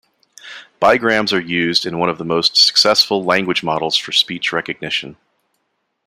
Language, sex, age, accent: English, male, 40-49, United States English